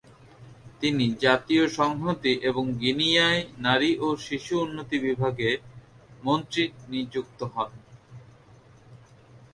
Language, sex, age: Bengali, male, 30-39